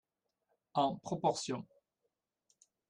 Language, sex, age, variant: French, male, 40-49, Français de métropole